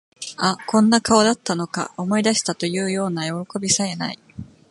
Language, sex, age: Japanese, female, 19-29